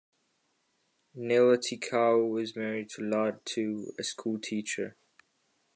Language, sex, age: English, male, under 19